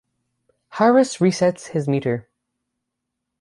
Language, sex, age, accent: English, male, under 19, United States English; England English